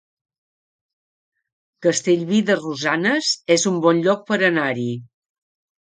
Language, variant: Catalan, Central